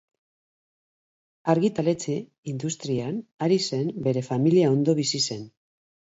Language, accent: Basque, Mendebalekoa (Araba, Bizkaia, Gipuzkoako mendebaleko herri batzuk)